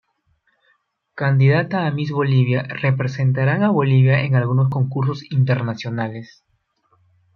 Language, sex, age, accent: Spanish, male, 19-29, Andino-Pacífico: Colombia, Perú, Ecuador, oeste de Bolivia y Venezuela andina